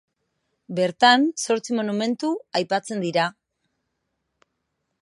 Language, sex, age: Basque, female, 40-49